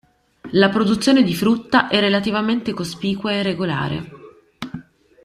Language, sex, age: Italian, female, 30-39